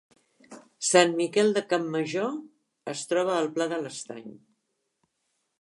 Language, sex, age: Catalan, female, 60-69